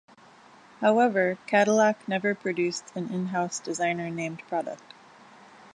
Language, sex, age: English, female, 40-49